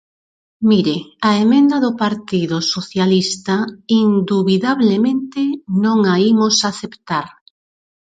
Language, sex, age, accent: Galician, female, 40-49, Normativo (estándar)